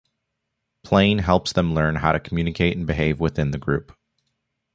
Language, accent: English, United States English